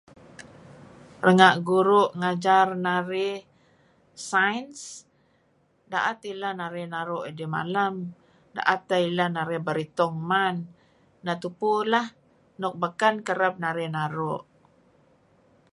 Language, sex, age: Kelabit, female, 60-69